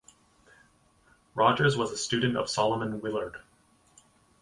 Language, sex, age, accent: English, male, 30-39, Canadian English